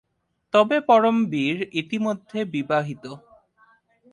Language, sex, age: Bengali, male, 19-29